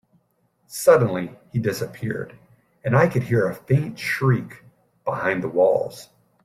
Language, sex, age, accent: English, male, 40-49, United States English